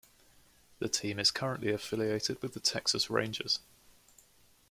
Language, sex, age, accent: English, male, 19-29, England English